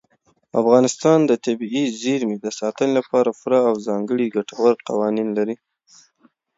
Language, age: Pashto, 19-29